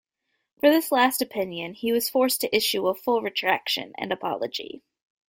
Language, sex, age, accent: English, female, 19-29, United States English